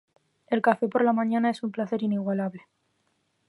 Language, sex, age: Spanish, female, under 19